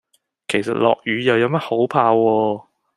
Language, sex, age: Cantonese, male, 19-29